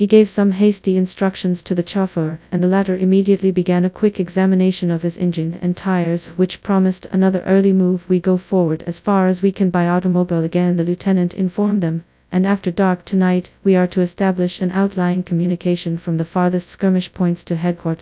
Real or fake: fake